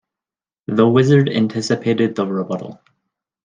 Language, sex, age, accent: English, male, 19-29, United States English